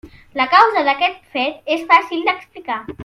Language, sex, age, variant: Catalan, male, under 19, Central